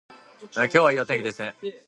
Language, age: Japanese, 19-29